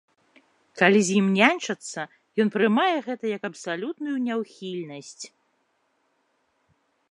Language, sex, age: Belarusian, female, 30-39